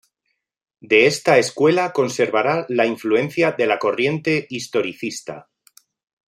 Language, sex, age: Spanish, male, 40-49